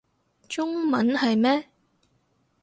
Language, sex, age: Cantonese, female, 19-29